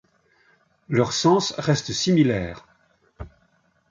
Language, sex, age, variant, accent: French, male, 60-69, Français d'Europe, Français de Belgique